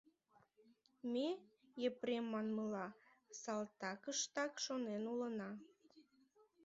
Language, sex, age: Mari, female, 19-29